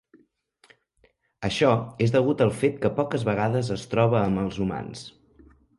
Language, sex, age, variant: Catalan, male, 19-29, Central